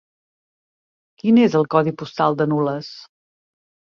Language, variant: Catalan, Central